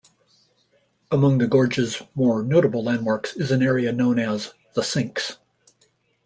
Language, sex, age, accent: English, male, 60-69, United States English